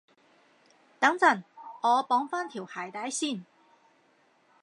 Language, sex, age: Cantonese, female, 40-49